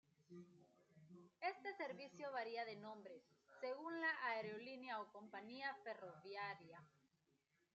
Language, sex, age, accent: Spanish, female, 30-39, América central